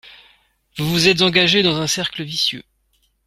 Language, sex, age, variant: French, male, 30-39, Français de métropole